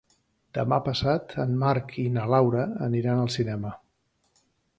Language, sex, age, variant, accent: Catalan, male, 50-59, Central, central